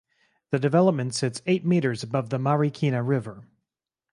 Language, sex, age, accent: English, male, 30-39, Canadian English